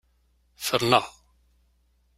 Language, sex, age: Kabyle, male, 40-49